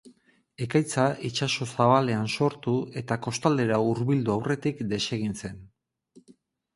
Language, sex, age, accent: Basque, male, 40-49, Erdialdekoa edo Nafarra (Gipuzkoa, Nafarroa)